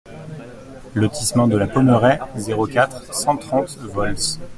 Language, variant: French, Français de métropole